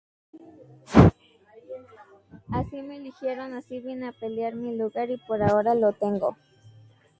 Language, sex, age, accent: Spanish, female, 19-29, México